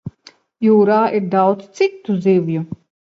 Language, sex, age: Latvian, female, 50-59